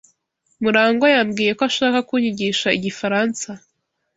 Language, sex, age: Kinyarwanda, female, 19-29